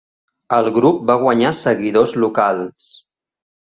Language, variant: Catalan, Central